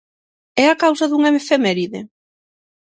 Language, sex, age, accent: Galician, female, 19-29, Oriental (común en zona oriental); Normativo (estándar)